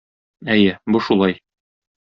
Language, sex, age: Tatar, male, 30-39